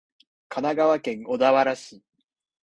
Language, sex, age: Japanese, male, 19-29